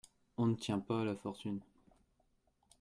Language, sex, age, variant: French, male, 19-29, Français de métropole